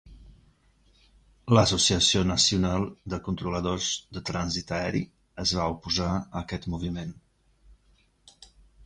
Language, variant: Catalan, Central